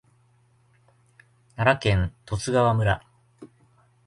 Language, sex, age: Japanese, male, 50-59